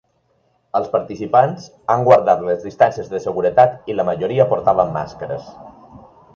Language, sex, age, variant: Catalan, male, 50-59, Balear